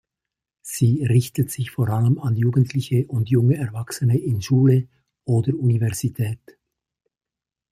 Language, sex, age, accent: German, male, 70-79, Schweizerdeutsch